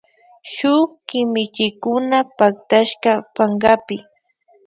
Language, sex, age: Imbabura Highland Quichua, female, 19-29